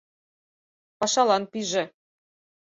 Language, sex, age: Mari, female, 19-29